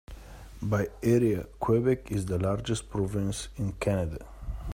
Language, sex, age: English, male, 30-39